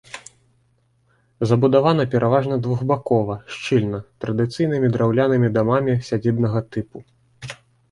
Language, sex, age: Belarusian, male, 30-39